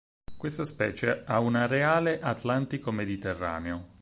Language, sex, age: Italian, male, 19-29